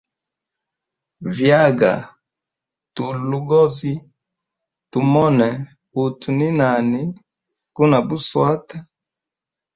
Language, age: Hemba, 19-29